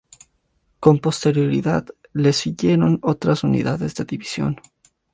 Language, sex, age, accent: Spanish, male, 19-29, Andino-Pacífico: Colombia, Perú, Ecuador, oeste de Bolivia y Venezuela andina